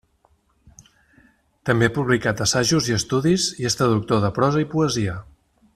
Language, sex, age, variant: Catalan, male, 30-39, Nord-Occidental